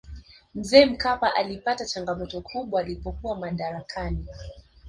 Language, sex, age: Swahili, female, 19-29